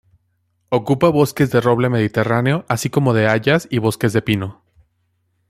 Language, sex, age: Spanish, male, 19-29